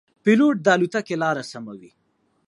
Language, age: Pashto, 30-39